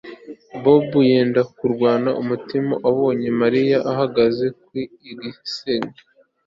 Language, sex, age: Kinyarwanda, male, 19-29